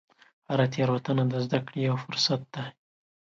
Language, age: Pashto, 19-29